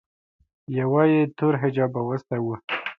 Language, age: Pashto, 19-29